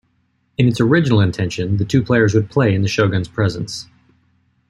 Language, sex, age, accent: English, male, 19-29, United States English